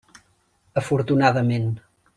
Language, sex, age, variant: Catalan, male, 30-39, Central